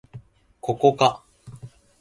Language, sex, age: Japanese, male, 19-29